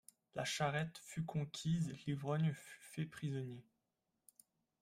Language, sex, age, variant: French, male, 19-29, Français de métropole